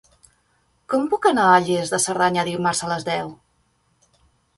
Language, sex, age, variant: Catalan, female, 30-39, Central